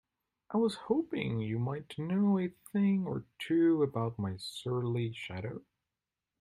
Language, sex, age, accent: English, male, 30-39, England English